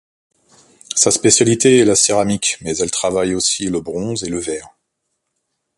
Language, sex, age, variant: French, male, 40-49, Français de métropole